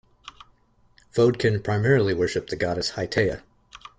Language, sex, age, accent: English, male, 19-29, United States English